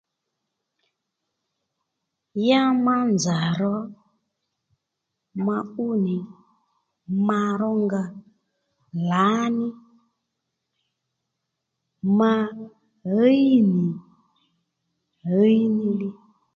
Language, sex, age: Lendu, female, 30-39